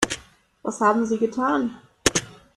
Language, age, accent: German, 19-29, Deutschland Deutsch